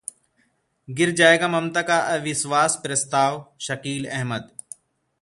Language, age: Hindi, 30-39